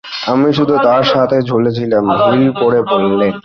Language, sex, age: Bengali, male, 19-29